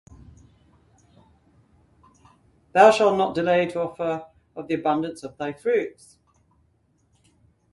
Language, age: English, 50-59